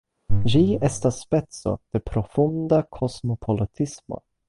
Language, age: Esperanto, under 19